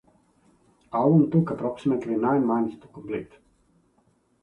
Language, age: English, 40-49